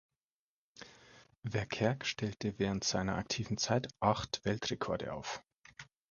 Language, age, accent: German, 30-39, Deutschland Deutsch